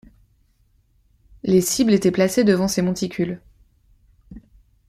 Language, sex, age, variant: French, female, 30-39, Français de métropole